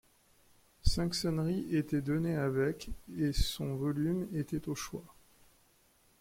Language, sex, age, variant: French, male, 40-49, Français de métropole